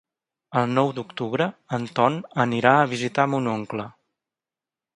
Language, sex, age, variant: Catalan, male, 30-39, Central